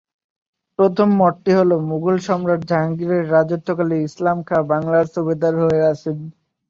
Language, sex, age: Bengali, male, 19-29